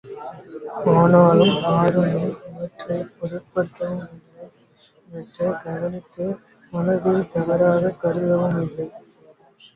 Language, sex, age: Tamil, male, 19-29